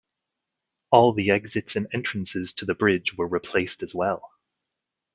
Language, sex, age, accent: English, male, 30-39, United States English